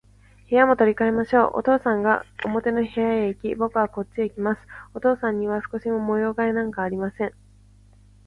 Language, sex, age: Japanese, female, 19-29